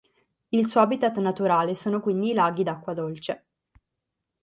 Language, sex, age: Italian, female, 19-29